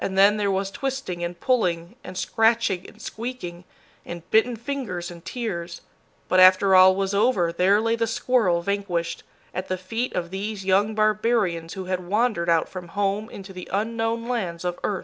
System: none